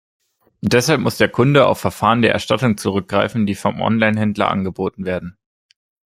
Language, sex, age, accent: German, male, 19-29, Deutschland Deutsch